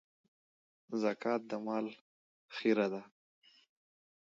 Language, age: Pashto, 30-39